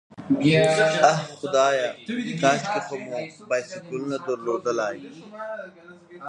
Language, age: Pashto, 19-29